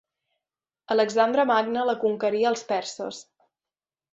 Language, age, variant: Catalan, 19-29, Central